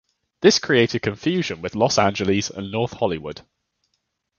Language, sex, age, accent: English, male, 19-29, England English